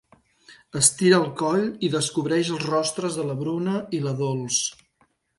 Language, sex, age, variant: Catalan, male, 50-59, Central